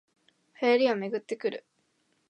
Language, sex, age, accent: Japanese, female, 19-29, 標準語